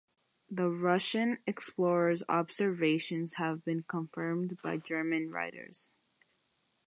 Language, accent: English, United States English